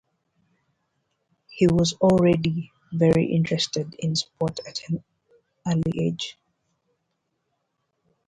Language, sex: English, female